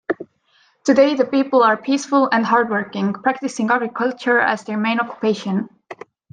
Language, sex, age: English, female, 19-29